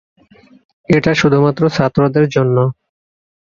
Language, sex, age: Bengali, male, 19-29